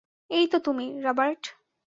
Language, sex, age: Bengali, female, 19-29